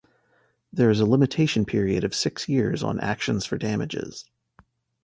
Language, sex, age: English, male, 40-49